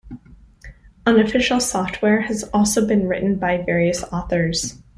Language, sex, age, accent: English, female, 19-29, United States English